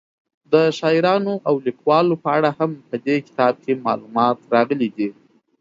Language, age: Pashto, 30-39